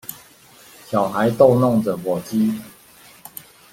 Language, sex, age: Chinese, male, 50-59